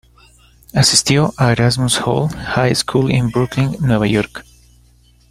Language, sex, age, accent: Spanish, male, 30-39, Andino-Pacífico: Colombia, Perú, Ecuador, oeste de Bolivia y Venezuela andina